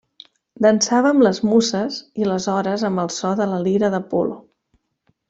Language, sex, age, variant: Catalan, female, 40-49, Central